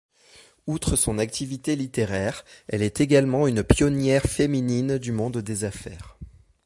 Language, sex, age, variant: French, male, 30-39, Français de métropole